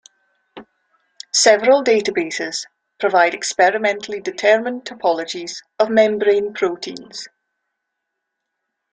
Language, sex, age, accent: English, female, 30-39, Scottish English